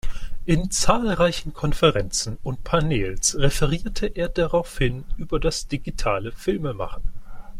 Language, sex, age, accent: German, male, 19-29, Deutschland Deutsch